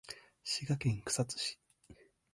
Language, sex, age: Japanese, male, 19-29